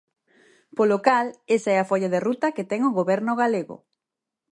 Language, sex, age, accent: Galician, female, 30-39, Oriental (común en zona oriental)